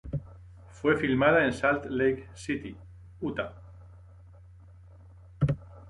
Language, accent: Spanish, España: Centro-Sur peninsular (Madrid, Toledo, Castilla-La Mancha)